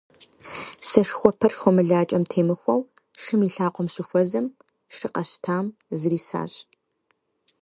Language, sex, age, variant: Kabardian, female, 19-29, Адыгэбзэ (Къэбэрдей, Кирил, псоми зэдай)